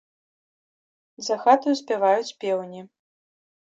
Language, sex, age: Belarusian, female, 19-29